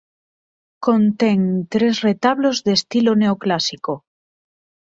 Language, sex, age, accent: Galician, female, 19-29, Normativo (estándar)